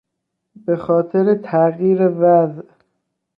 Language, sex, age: Persian, male, 19-29